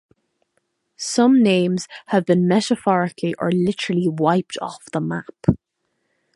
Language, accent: English, Irish English